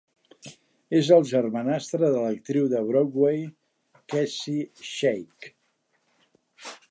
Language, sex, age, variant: Catalan, male, 60-69, Central